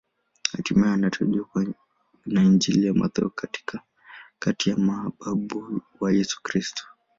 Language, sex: Swahili, male